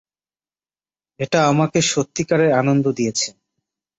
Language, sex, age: Bengali, male, 30-39